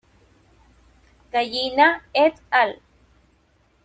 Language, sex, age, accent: Spanish, female, 19-29, América central